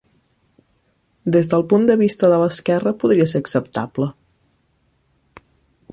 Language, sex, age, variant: Catalan, female, 30-39, Central